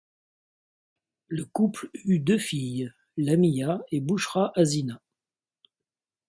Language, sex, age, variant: French, male, 40-49, Français de métropole